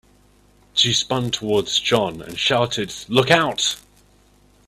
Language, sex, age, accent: English, male, 30-39, England English